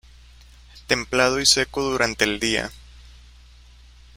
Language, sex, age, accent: Spanish, male, 19-29, México